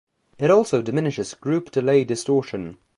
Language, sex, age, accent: English, male, under 19, England English